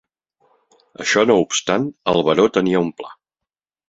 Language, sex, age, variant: Catalan, male, 50-59, Central